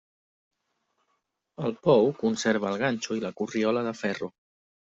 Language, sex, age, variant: Catalan, male, 30-39, Central